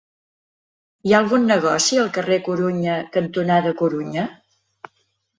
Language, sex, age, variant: Catalan, female, 60-69, Central